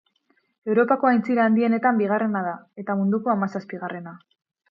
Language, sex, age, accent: Basque, female, 19-29, Mendebalekoa (Araba, Bizkaia, Gipuzkoako mendebaleko herri batzuk)